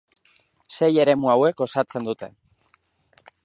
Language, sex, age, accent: Basque, male, 30-39, Mendebalekoa (Araba, Bizkaia, Gipuzkoako mendebaleko herri batzuk)